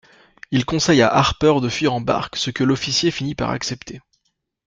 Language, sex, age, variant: French, male, 19-29, Français de métropole